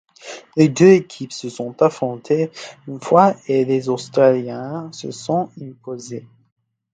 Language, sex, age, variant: French, male, under 19, Français de métropole